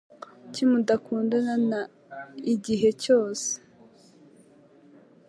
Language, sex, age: Kinyarwanda, female, 19-29